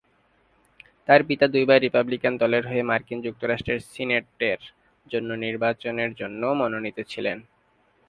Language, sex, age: Bengali, male, 19-29